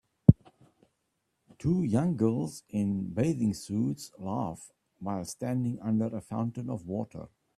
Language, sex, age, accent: English, male, 60-69, Southern African (South Africa, Zimbabwe, Namibia)